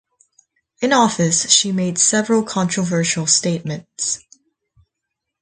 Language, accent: English, United States English